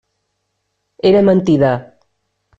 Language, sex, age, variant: Catalan, female, 30-39, Central